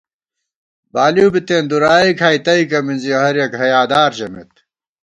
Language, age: Gawar-Bati, 30-39